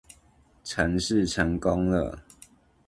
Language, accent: Chinese, 出生地：高雄市